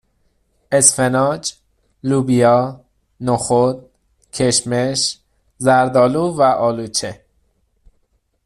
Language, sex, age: Persian, male, 19-29